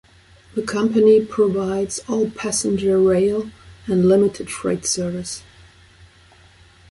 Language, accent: English, United States English